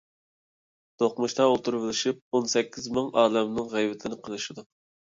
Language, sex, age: Uyghur, male, 19-29